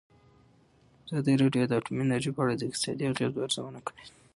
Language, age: Pashto, 19-29